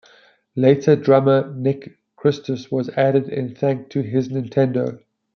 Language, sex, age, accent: English, male, 40-49, Southern African (South Africa, Zimbabwe, Namibia)